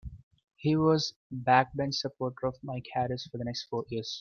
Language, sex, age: English, male, 19-29